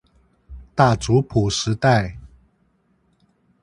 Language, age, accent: Chinese, 50-59, 出生地：臺北市